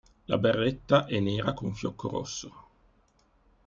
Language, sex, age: Italian, male, 50-59